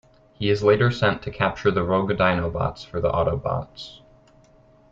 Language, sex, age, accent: English, male, under 19, United States English